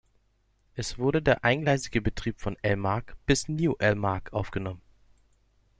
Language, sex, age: German, male, 30-39